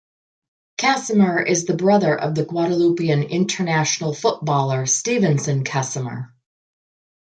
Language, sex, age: English, female, 50-59